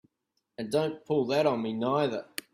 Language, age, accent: English, 40-49, Australian English